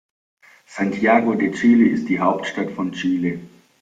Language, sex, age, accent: German, male, 30-39, Deutschland Deutsch